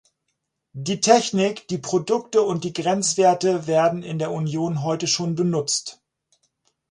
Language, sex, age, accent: German, male, 40-49, Deutschland Deutsch